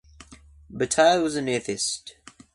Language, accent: English, Australian English